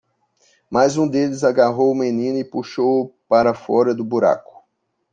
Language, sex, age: Portuguese, male, 40-49